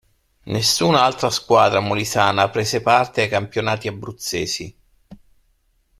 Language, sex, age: Italian, male, 50-59